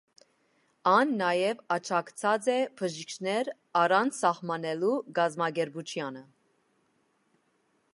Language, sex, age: Armenian, female, 30-39